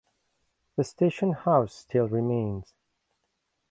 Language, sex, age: English, male, 50-59